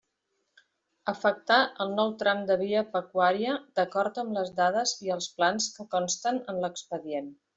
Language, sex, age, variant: Catalan, female, 50-59, Central